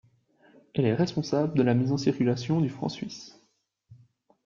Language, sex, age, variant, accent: French, male, 19-29, Français d'Europe, Français de Suisse